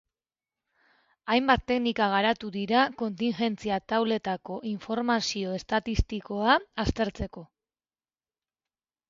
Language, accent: Basque, Mendebalekoa (Araba, Bizkaia, Gipuzkoako mendebaleko herri batzuk)